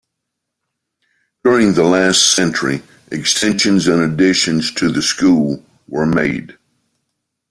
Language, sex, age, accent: English, male, 60-69, United States English